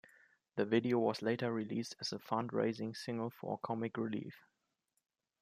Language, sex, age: English, male, 19-29